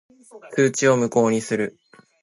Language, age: Japanese, 19-29